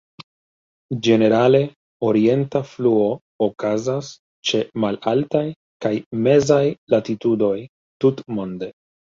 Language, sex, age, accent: Esperanto, male, 30-39, Internacia